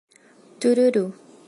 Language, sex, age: Portuguese, female, 19-29